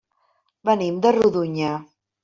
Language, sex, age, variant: Catalan, female, 50-59, Central